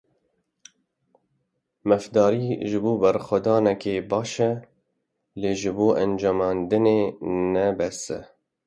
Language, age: Kurdish, 30-39